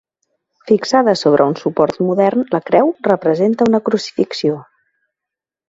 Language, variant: Catalan, Central